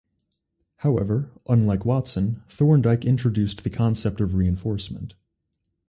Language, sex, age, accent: English, male, 19-29, United States English